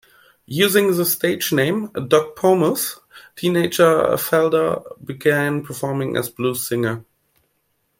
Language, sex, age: English, male, 19-29